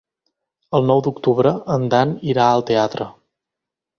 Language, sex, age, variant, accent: Catalan, male, 19-29, Central, central